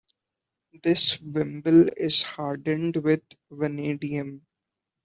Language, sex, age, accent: English, male, under 19, India and South Asia (India, Pakistan, Sri Lanka)